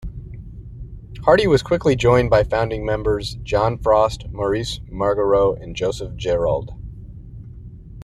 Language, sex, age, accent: English, male, 30-39, United States English